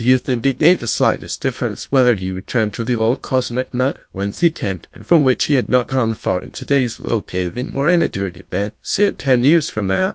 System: TTS, GlowTTS